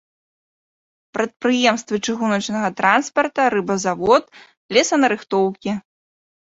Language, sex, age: Belarusian, female, 30-39